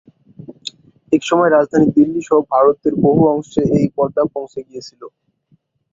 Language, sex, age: Bengali, male, 19-29